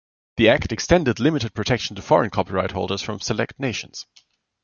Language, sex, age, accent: English, male, 19-29, England English